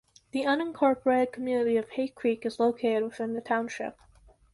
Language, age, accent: English, under 19, Canadian English